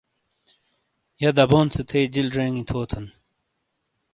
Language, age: Shina, 30-39